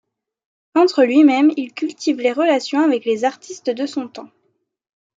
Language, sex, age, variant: French, female, 19-29, Français de métropole